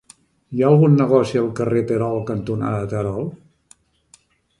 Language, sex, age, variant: Catalan, male, 70-79, Central